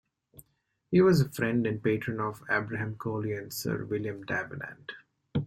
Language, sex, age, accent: English, male, 40-49, India and South Asia (India, Pakistan, Sri Lanka)